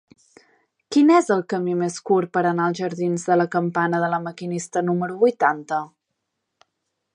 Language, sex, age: Catalan, female, 19-29